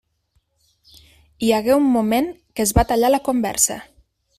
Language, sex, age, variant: Catalan, female, 19-29, Nord-Occidental